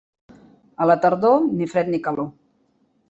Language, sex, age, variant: Catalan, female, 50-59, Central